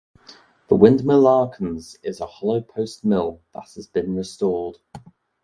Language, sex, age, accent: English, male, 19-29, England English